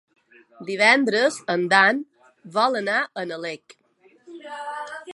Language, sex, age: Catalan, female, 40-49